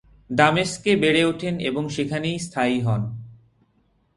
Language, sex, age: Bengali, male, 19-29